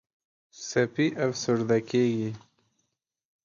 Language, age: Pashto, 19-29